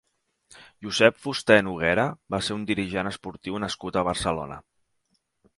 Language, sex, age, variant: Catalan, male, 40-49, Central